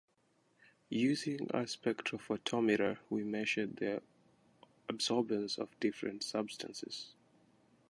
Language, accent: English, Kenyan